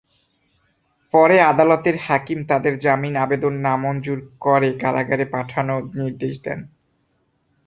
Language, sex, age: Bengali, male, 19-29